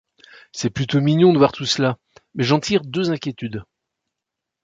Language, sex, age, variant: French, male, 60-69, Français de métropole